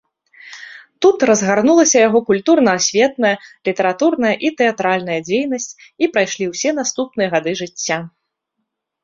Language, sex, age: Belarusian, female, 30-39